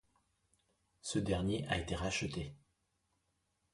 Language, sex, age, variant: French, male, 40-49, Français de métropole